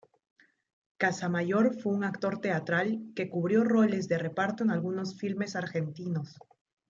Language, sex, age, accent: Spanish, female, 19-29, Andino-Pacífico: Colombia, Perú, Ecuador, oeste de Bolivia y Venezuela andina